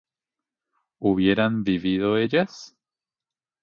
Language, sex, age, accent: Spanish, male, 30-39, Andino-Pacífico: Colombia, Perú, Ecuador, oeste de Bolivia y Venezuela andina